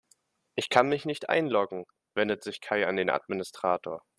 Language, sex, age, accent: German, male, 19-29, Deutschland Deutsch